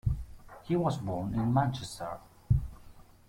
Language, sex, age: English, male, 30-39